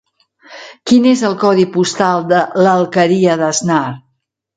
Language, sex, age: Catalan, female, 60-69